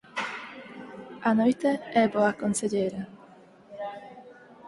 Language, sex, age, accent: Galician, female, 19-29, Neofalante